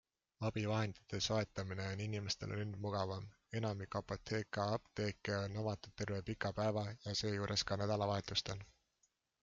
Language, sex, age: Estonian, male, 19-29